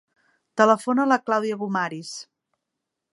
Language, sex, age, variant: Catalan, female, 50-59, Central